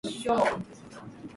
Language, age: English, 30-39